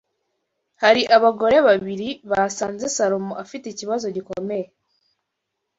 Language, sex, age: Kinyarwanda, female, 19-29